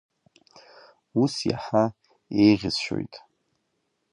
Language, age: Abkhazian, 30-39